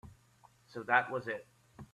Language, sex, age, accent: English, male, 19-29, United States English